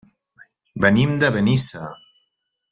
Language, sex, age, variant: Catalan, male, 40-49, Central